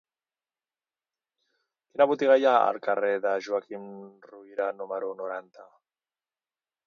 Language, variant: Catalan, Central